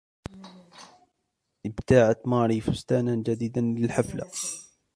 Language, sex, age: Arabic, male, 19-29